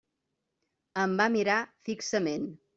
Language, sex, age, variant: Catalan, female, 40-49, Central